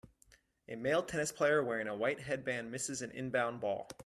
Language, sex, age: English, male, 30-39